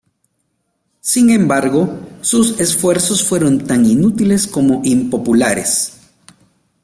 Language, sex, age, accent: Spanish, male, 40-49, América central